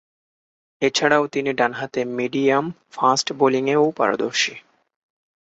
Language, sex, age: Bengali, male, 19-29